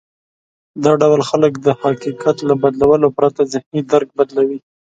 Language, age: Pashto, 19-29